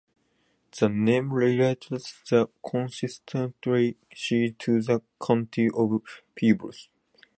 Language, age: English, 19-29